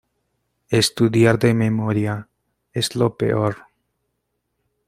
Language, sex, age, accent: Spanish, male, 19-29, Andino-Pacífico: Colombia, Perú, Ecuador, oeste de Bolivia y Venezuela andina